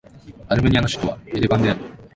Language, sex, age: Japanese, male, 19-29